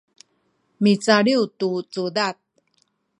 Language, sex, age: Sakizaya, female, 50-59